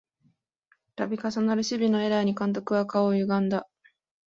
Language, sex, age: Japanese, female, 19-29